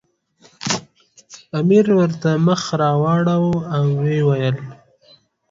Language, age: Pashto, 19-29